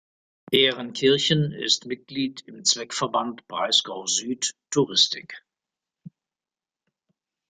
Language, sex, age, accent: German, male, 60-69, Deutschland Deutsch